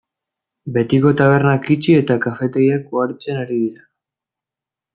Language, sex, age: Basque, male, 19-29